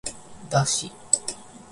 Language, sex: Japanese, female